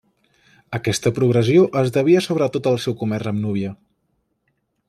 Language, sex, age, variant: Catalan, male, 19-29, Central